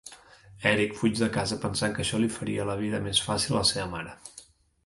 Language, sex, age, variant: Catalan, male, 30-39, Central